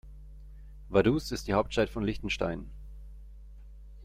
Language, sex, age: German, male, 19-29